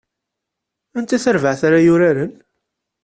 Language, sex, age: Kabyle, male, 30-39